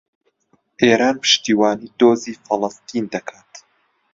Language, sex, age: Central Kurdish, male, under 19